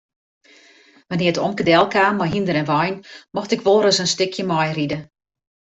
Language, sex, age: Western Frisian, female, 50-59